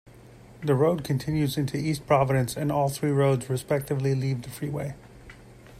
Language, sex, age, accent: English, male, 40-49, United States English